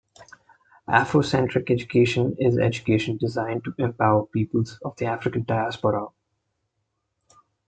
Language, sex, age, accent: English, male, 19-29, India and South Asia (India, Pakistan, Sri Lanka)